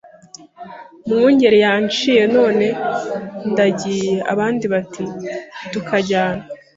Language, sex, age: Kinyarwanda, female, 19-29